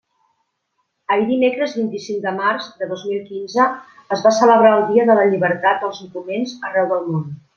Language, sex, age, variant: Catalan, female, 50-59, Central